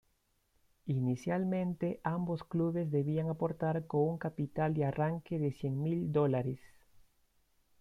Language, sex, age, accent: Spanish, male, 19-29, Andino-Pacífico: Colombia, Perú, Ecuador, oeste de Bolivia y Venezuela andina